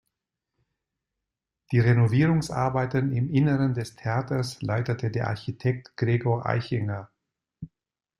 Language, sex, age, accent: German, male, 50-59, Deutschland Deutsch